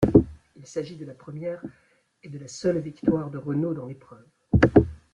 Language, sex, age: French, female, 60-69